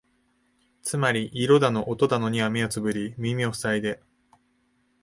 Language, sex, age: Japanese, male, 19-29